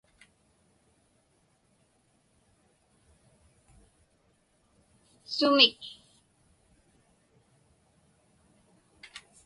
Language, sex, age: Inupiaq, female, 80-89